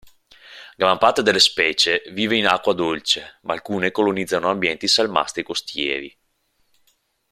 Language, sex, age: Italian, male, 30-39